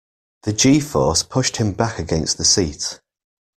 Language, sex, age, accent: English, male, 30-39, England English